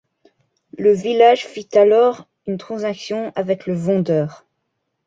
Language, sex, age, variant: French, male, under 19, Français de métropole